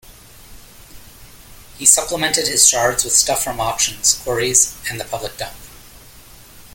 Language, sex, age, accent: English, male, 30-39, Canadian English